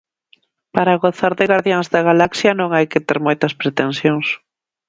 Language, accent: Galician, Normativo (estándar)